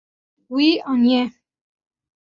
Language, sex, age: Kurdish, female, 19-29